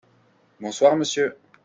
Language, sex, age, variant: French, male, 30-39, Français de métropole